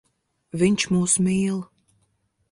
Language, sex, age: Latvian, female, 40-49